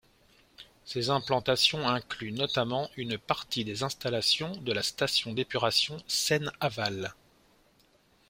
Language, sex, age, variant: French, male, 40-49, Français de métropole